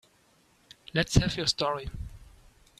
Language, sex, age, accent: English, male, 30-39, England English